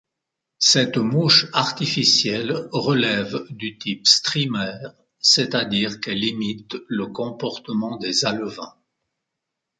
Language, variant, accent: French, Français d'Europe, Français de Suisse